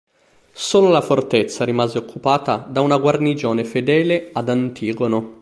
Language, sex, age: Italian, male, 19-29